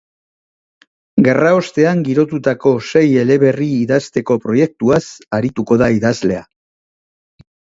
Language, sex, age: Basque, male, 50-59